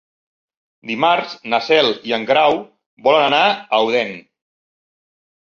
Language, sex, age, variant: Catalan, male, 40-49, Central